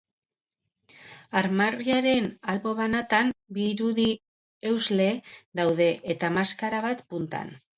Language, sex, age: Basque, female, 40-49